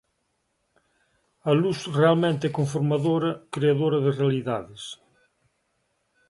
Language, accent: Galician, Oriental (común en zona oriental)